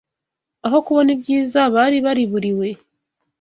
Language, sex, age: Kinyarwanda, female, 19-29